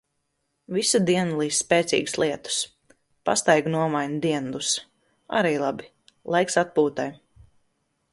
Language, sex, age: Latvian, female, 19-29